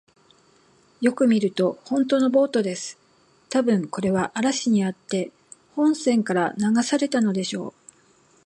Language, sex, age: Japanese, female, 60-69